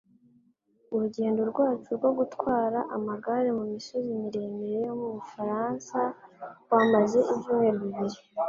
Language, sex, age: Kinyarwanda, female, 19-29